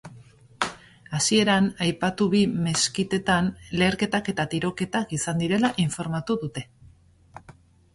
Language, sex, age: Basque, female, 40-49